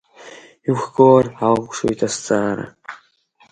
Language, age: Abkhazian, under 19